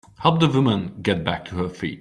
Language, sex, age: English, male, 30-39